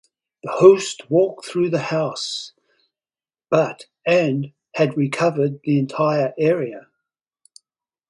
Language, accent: English, Australian English